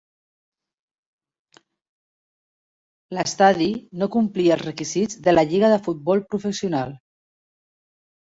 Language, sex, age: Catalan, female, 50-59